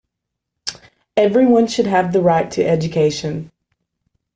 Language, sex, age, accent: English, female, 19-29, United States English